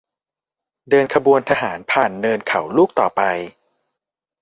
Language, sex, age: Thai, male, 19-29